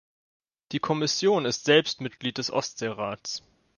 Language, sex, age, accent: German, male, 19-29, Deutschland Deutsch